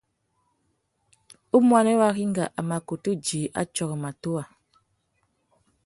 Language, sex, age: Tuki, female, 30-39